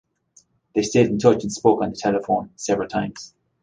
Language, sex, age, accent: English, male, 30-39, Irish English